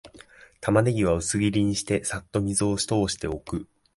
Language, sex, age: Japanese, male, 19-29